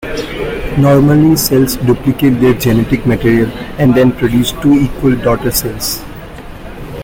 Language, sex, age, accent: English, male, under 19, England English